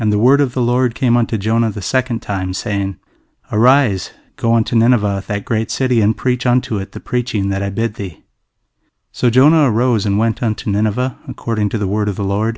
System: none